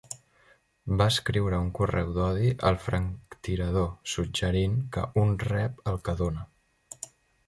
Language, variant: Catalan, Central